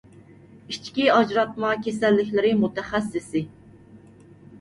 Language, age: Uyghur, 30-39